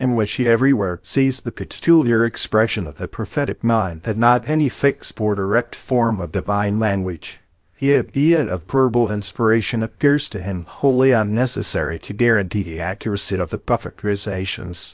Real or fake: fake